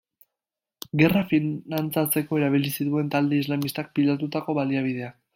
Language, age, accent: Basque, 19-29, Mendebalekoa (Araba, Bizkaia, Gipuzkoako mendebaleko herri batzuk)